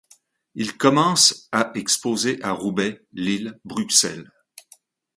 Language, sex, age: French, male, 60-69